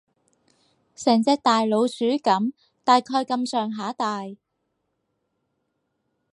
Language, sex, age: Cantonese, female, 19-29